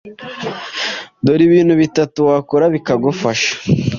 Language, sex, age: Kinyarwanda, male, 19-29